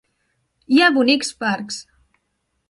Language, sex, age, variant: Catalan, female, 30-39, Central